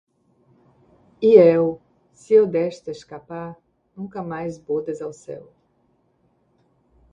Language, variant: Portuguese, Portuguese (Brasil)